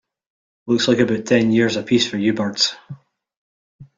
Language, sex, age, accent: English, male, 19-29, Scottish English